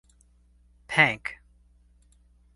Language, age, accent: English, 19-29, United States English